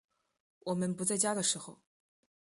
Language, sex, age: Chinese, female, under 19